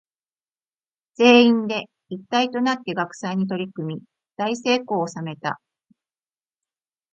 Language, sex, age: Japanese, female, 40-49